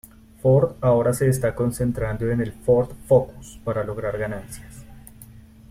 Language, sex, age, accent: Spanish, male, 30-39, Caribe: Cuba, Venezuela, Puerto Rico, República Dominicana, Panamá, Colombia caribeña, México caribeño, Costa del golfo de México